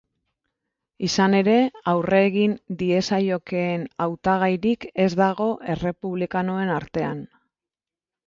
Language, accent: Basque, Mendebalekoa (Araba, Bizkaia, Gipuzkoako mendebaleko herri batzuk)